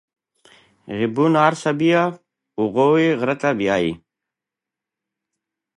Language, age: Pashto, 30-39